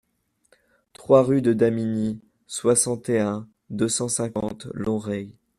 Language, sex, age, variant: French, male, 19-29, Français de métropole